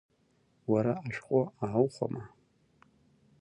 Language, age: Abkhazian, 30-39